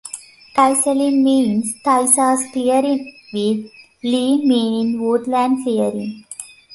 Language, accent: English, United States English